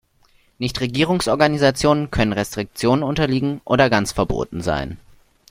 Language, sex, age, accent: German, male, under 19, Deutschland Deutsch